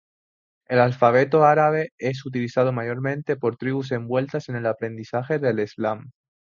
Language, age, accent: Spanish, 19-29, España: Islas Canarias